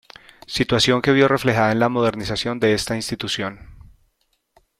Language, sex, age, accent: Spanish, male, 30-39, Caribe: Cuba, Venezuela, Puerto Rico, República Dominicana, Panamá, Colombia caribeña, México caribeño, Costa del golfo de México